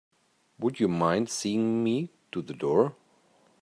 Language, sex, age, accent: English, male, 30-39, United States English